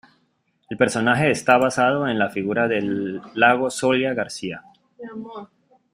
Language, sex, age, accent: Spanish, male, 40-49, Andino-Pacífico: Colombia, Perú, Ecuador, oeste de Bolivia y Venezuela andina